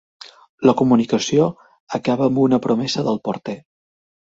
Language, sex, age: Catalan, male, 40-49